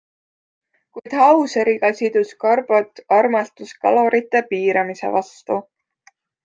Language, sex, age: Estonian, female, 19-29